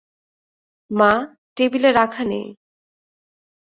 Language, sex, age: Bengali, female, 19-29